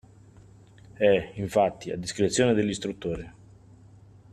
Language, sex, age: Italian, male, 30-39